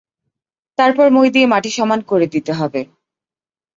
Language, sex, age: Bengali, female, 30-39